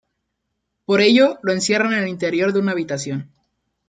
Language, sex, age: Spanish, male, 19-29